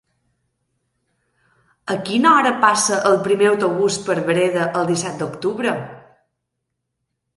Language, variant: Catalan, Balear